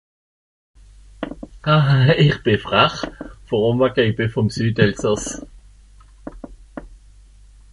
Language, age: Swiss German, 50-59